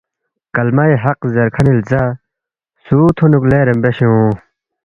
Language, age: Balti, 19-29